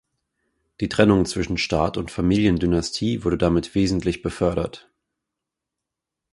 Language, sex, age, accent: German, male, 30-39, Deutschland Deutsch